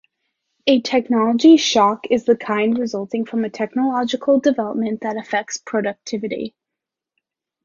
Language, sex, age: English, female, 19-29